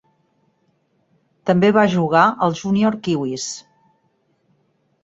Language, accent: Catalan, Garrotxi